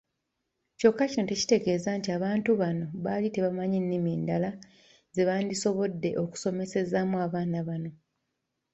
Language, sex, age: Ganda, female, 19-29